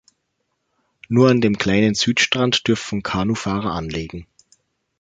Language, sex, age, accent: German, male, 30-39, Österreichisches Deutsch